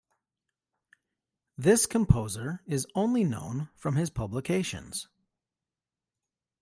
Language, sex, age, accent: English, male, 40-49, United States English